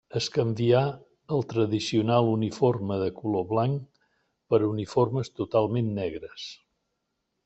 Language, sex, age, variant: Catalan, male, 60-69, Central